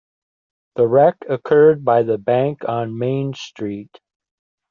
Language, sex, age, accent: English, male, 60-69, United States English